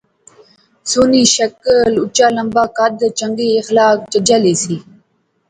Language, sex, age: Pahari-Potwari, female, 19-29